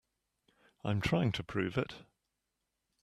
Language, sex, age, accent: English, male, 50-59, England English